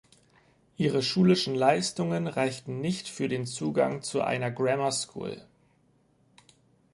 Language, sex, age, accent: German, male, 19-29, Deutschland Deutsch